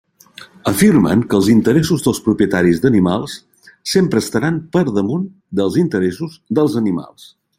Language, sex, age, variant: Catalan, male, 50-59, Central